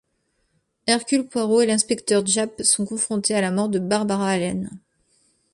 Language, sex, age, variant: French, female, 40-49, Français de métropole